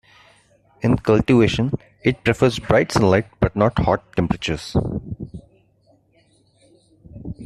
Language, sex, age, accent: English, male, 19-29, India and South Asia (India, Pakistan, Sri Lanka)